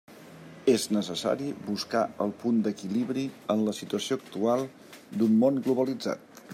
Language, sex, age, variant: Catalan, male, 60-69, Central